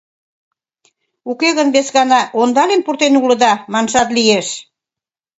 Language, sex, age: Mari, female, 19-29